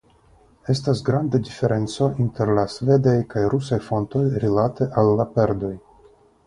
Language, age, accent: Esperanto, 30-39, Internacia